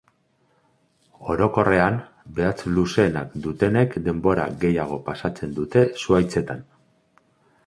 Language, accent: Basque, Mendebalekoa (Araba, Bizkaia, Gipuzkoako mendebaleko herri batzuk)